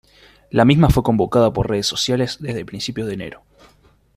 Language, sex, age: Spanish, male, 19-29